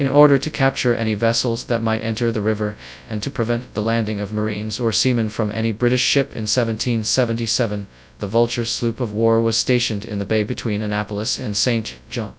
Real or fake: fake